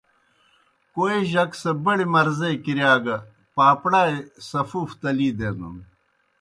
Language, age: Kohistani Shina, 60-69